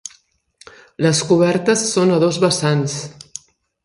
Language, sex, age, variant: Catalan, female, 40-49, Central